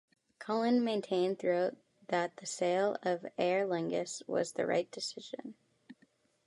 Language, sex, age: English, female, under 19